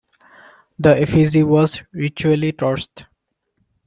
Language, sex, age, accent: English, male, 19-29, India and South Asia (India, Pakistan, Sri Lanka)